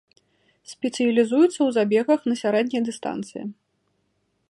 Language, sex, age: Belarusian, female, 30-39